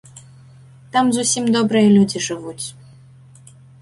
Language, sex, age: Belarusian, female, 19-29